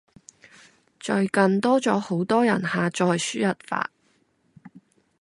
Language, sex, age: Cantonese, female, 19-29